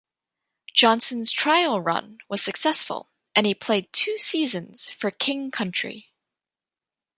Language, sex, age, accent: English, female, 19-29, United States English